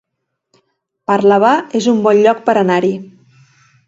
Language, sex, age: Catalan, female, 40-49